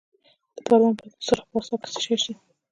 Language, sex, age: Pashto, female, 19-29